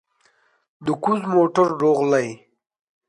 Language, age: Pashto, 19-29